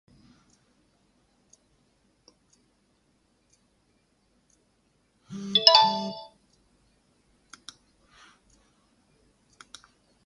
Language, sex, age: Afrikaans, male, 70-79